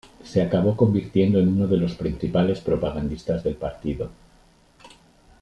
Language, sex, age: Spanish, male, 50-59